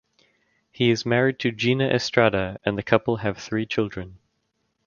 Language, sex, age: English, male, under 19